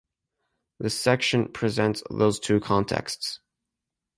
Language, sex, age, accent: English, male, under 19, United States English